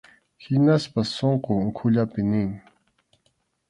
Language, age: Arequipa-La Unión Quechua, 19-29